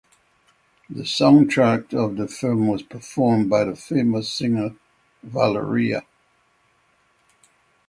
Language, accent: English, United States English